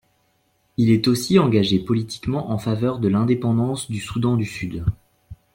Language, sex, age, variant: French, male, 19-29, Français de métropole